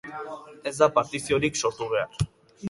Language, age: Basque, under 19